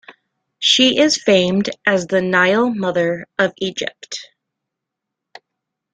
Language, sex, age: English, female, 30-39